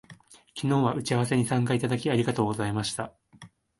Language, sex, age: Japanese, male, 19-29